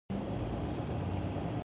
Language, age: English, 19-29